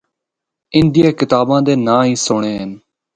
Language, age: Northern Hindko, 19-29